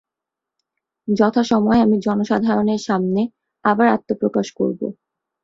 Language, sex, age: Bengali, female, 19-29